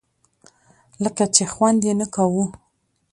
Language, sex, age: Pashto, female, 19-29